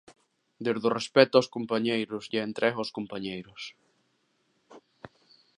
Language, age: Galician, 40-49